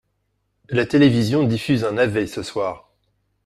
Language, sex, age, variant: French, male, 40-49, Français de métropole